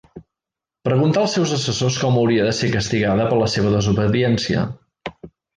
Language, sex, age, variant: Catalan, male, 40-49, Central